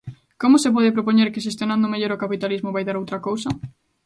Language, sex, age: Galician, female, 19-29